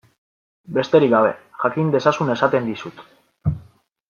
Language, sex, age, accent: Basque, male, 19-29, Mendebalekoa (Araba, Bizkaia, Gipuzkoako mendebaleko herri batzuk)